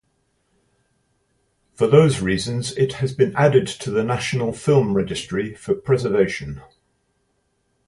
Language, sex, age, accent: English, male, 60-69, England English